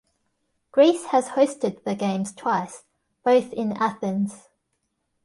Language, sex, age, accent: English, female, 30-39, Australian English